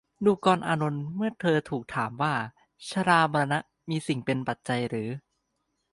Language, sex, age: Thai, male, 19-29